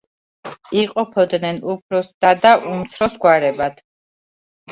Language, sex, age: Georgian, female, 30-39